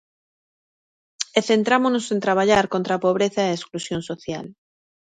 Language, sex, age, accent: Galician, female, 40-49, Oriental (común en zona oriental)